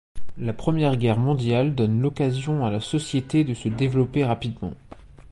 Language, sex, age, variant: French, male, 19-29, Français de métropole